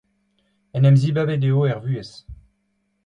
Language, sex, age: Breton, male, 19-29